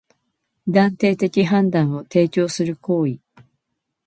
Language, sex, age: Japanese, female, 50-59